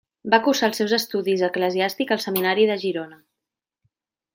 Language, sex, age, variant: Catalan, female, 19-29, Central